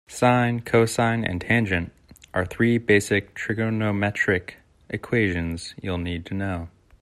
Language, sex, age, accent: English, male, 19-29, United States English